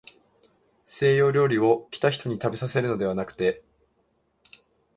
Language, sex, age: Japanese, male, 19-29